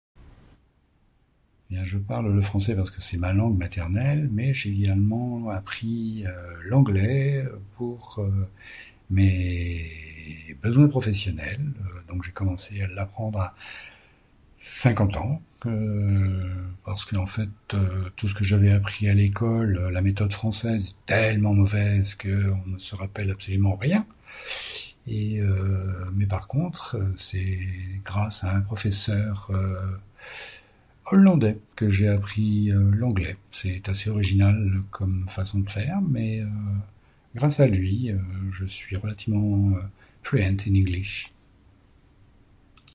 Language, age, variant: French, 70-79, Français de métropole